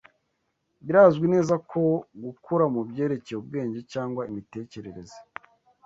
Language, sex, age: Kinyarwanda, male, 19-29